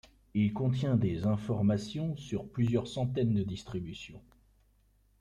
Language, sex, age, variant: French, male, 30-39, Français de métropole